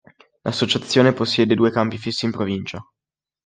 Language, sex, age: Italian, male, under 19